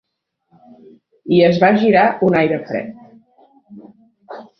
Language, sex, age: Catalan, female, 50-59